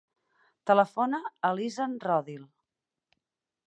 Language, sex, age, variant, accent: Catalan, female, 40-49, Central, Camp de Tarragona